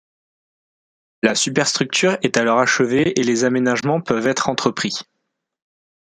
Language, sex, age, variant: French, male, under 19, Français de métropole